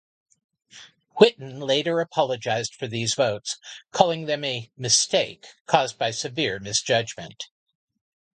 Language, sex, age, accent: English, male, 60-69, United States English